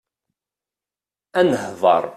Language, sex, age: Kabyle, male, 30-39